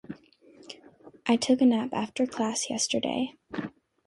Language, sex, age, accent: English, female, under 19, United States English